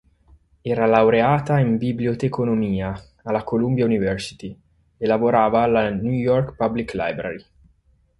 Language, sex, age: Italian, male, 30-39